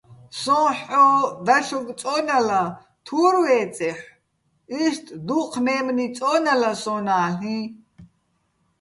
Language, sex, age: Bats, female, 70-79